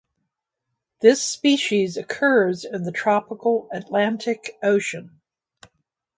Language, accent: English, United States English